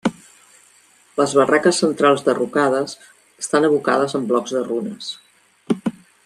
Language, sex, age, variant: Catalan, female, 50-59, Central